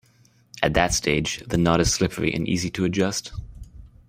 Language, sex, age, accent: English, male, under 19, Irish English